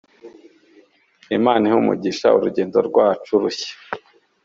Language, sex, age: Kinyarwanda, male, 19-29